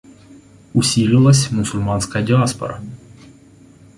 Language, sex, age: Russian, male, 30-39